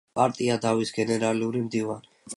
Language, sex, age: Georgian, male, under 19